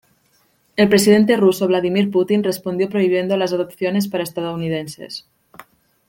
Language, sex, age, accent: Spanish, female, 19-29, España: Norte peninsular (Asturias, Castilla y León, Cantabria, País Vasco, Navarra, Aragón, La Rioja, Guadalajara, Cuenca)